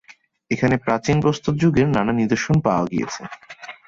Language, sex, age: Bengali, male, 30-39